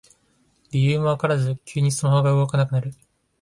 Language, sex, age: Japanese, male, 19-29